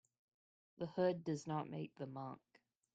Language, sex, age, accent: English, female, 19-29, United States English